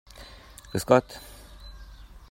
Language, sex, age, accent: German, male, 40-49, Deutschland Deutsch